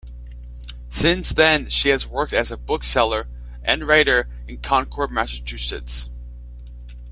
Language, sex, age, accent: English, male, under 19, United States English